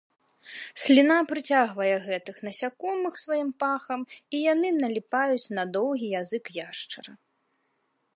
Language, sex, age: Belarusian, female, 30-39